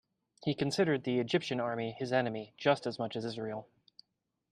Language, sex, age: English, male, 19-29